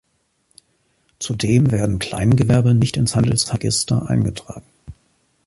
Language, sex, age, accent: German, male, 40-49, Deutschland Deutsch